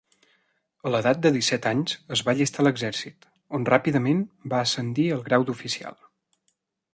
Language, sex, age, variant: Catalan, male, 19-29, Central